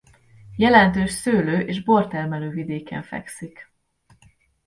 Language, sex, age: Hungarian, female, 40-49